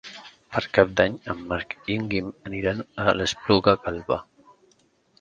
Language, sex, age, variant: Catalan, male, 40-49, Central